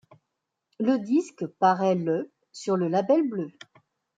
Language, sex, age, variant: French, female, 40-49, Français de métropole